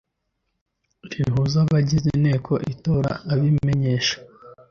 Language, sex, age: Kinyarwanda, male, under 19